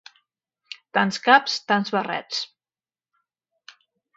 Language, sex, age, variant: Catalan, female, 40-49, Central